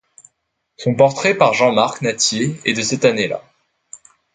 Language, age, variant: French, under 19, Français de métropole